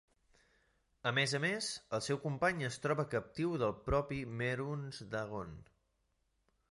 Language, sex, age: Catalan, male, 30-39